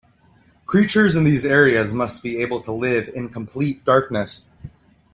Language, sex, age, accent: English, male, 30-39, United States English